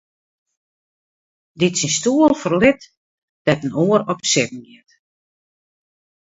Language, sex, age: Western Frisian, female, 60-69